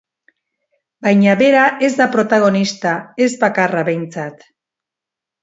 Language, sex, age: Basque, female, 60-69